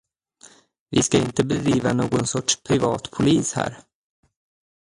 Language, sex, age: Swedish, male, 30-39